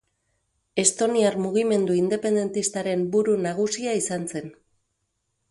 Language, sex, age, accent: Basque, female, 40-49, Mendebalekoa (Araba, Bizkaia, Gipuzkoako mendebaleko herri batzuk)